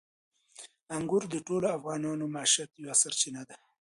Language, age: Pashto, 30-39